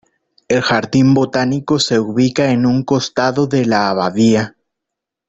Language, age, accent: Spanish, 30-39, México